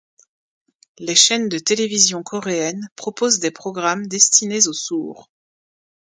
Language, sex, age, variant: French, female, 40-49, Français de métropole